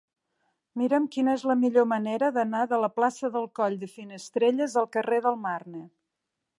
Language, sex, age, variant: Catalan, female, 50-59, Nord-Occidental